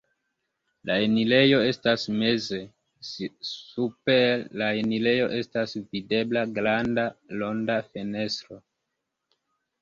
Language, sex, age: Esperanto, male, 19-29